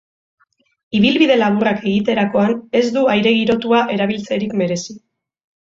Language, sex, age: Basque, female, 30-39